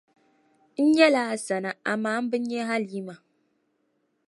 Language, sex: Dagbani, female